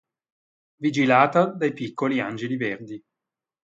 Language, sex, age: Italian, male, 40-49